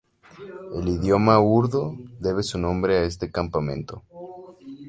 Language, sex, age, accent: Spanish, male, 19-29, México